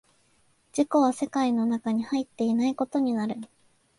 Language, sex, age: Japanese, female, 19-29